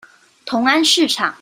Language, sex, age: Chinese, female, 19-29